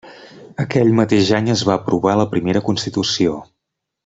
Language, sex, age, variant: Catalan, male, 30-39, Central